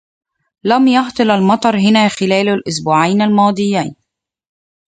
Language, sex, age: Arabic, female, 19-29